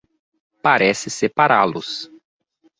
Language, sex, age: Portuguese, male, 19-29